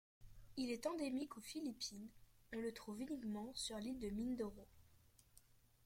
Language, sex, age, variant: French, female, under 19, Français de métropole